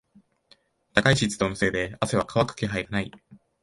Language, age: Japanese, 19-29